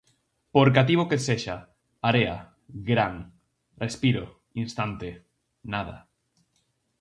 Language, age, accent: Galician, 19-29, Atlántico (seseo e gheada)